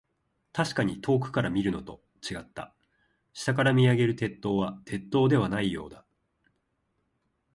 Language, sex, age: Japanese, male, 19-29